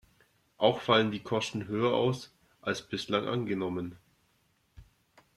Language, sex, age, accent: German, male, 30-39, Deutschland Deutsch